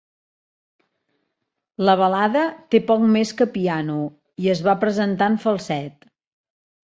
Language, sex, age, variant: Catalan, female, 40-49, Central